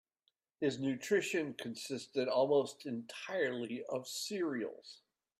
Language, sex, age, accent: English, male, 60-69, United States English